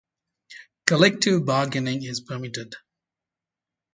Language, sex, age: English, male, 30-39